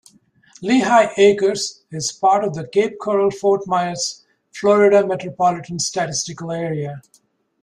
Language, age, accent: English, 50-59, United States English